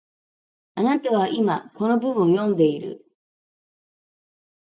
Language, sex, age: Japanese, female, 50-59